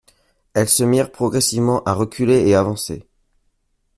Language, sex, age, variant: French, male, 19-29, Français de métropole